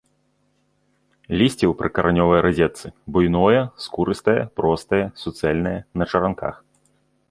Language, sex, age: Belarusian, male, 30-39